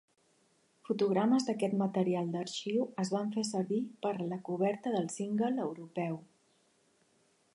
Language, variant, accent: Catalan, Central, central